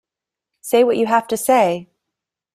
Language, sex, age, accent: English, female, 40-49, United States English